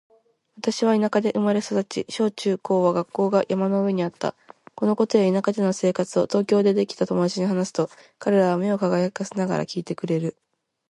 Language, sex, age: Japanese, female, 19-29